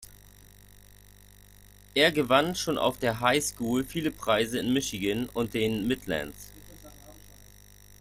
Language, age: German, 30-39